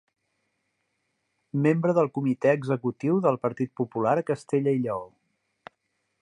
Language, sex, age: Catalan, male, 40-49